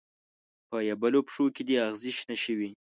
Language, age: Pashto, under 19